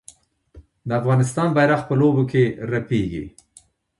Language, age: Pashto, 50-59